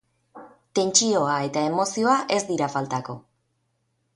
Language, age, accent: Basque, 30-39, Erdialdekoa edo Nafarra (Gipuzkoa, Nafarroa)